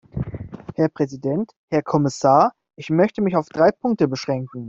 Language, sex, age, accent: German, male, 19-29, Deutschland Deutsch